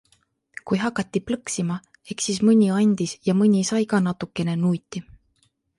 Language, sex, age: Estonian, female, 19-29